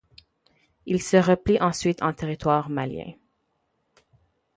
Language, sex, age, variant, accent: French, female, 19-29, Français d'Amérique du Nord, Français du Canada